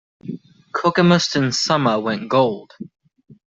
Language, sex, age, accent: English, male, 19-29, United States English